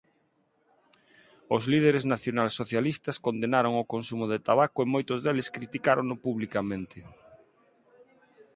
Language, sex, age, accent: Galician, male, 40-49, Neofalante